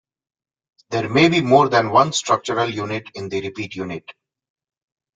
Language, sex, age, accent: English, male, 30-39, India and South Asia (India, Pakistan, Sri Lanka)